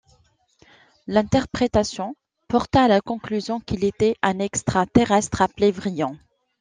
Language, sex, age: French, female, 30-39